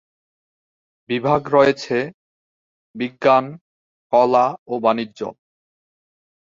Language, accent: Bengali, প্রমিত বাংলা